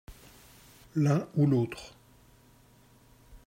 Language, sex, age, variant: French, male, 40-49, Français de métropole